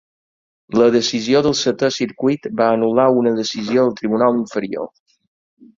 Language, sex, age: Catalan, male, 50-59